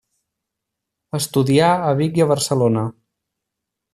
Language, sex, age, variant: Catalan, male, 19-29, Central